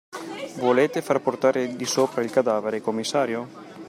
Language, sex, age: Italian, male, 30-39